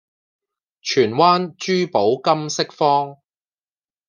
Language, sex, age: Cantonese, male, 40-49